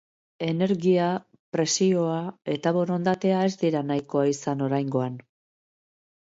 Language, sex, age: Basque, female, 50-59